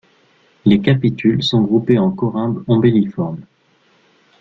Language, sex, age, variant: French, male, 19-29, Français de métropole